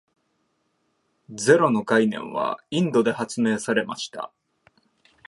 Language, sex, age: Japanese, male, 19-29